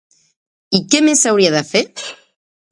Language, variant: Catalan, Central